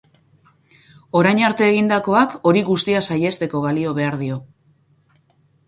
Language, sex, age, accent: Basque, female, 40-49, Mendebalekoa (Araba, Bizkaia, Gipuzkoako mendebaleko herri batzuk)